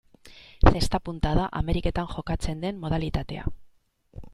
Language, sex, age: Basque, female, 40-49